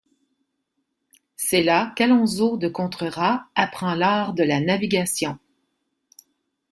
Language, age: French, 50-59